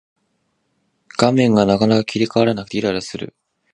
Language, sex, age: Japanese, male, 19-29